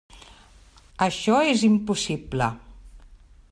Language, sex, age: Catalan, female, 60-69